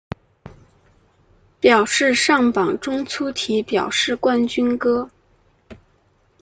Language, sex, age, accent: Chinese, female, 19-29, 出生地：河南省